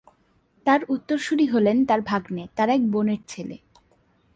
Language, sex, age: Bengali, female, 19-29